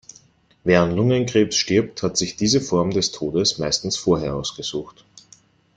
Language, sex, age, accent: German, male, 19-29, Österreichisches Deutsch